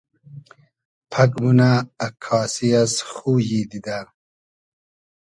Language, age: Hazaragi, 30-39